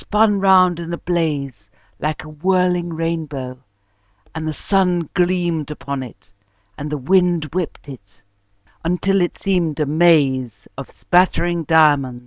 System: none